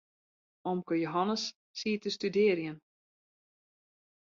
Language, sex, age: Western Frisian, female, 40-49